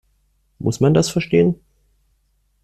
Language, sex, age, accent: German, male, 19-29, Deutschland Deutsch